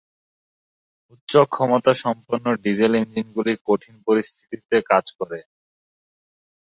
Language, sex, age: Bengali, male, 19-29